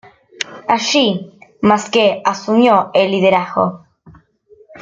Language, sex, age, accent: Spanish, female, under 19, Rioplatense: Argentina, Uruguay, este de Bolivia, Paraguay